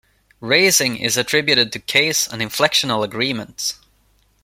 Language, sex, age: English, male, 19-29